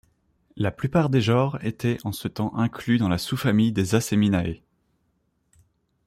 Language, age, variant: French, 30-39, Français de métropole